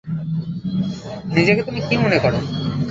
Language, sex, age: Bengali, male, under 19